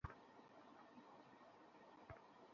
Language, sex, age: Bengali, male, 19-29